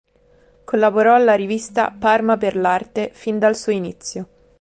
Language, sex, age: Italian, female, 19-29